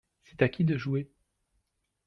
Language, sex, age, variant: French, male, 30-39, Français de métropole